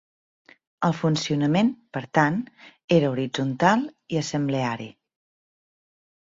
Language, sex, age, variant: Catalan, female, 30-39, Central